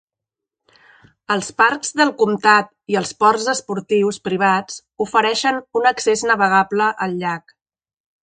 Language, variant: Catalan, Central